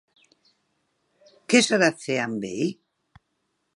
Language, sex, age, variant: Catalan, female, 50-59, Central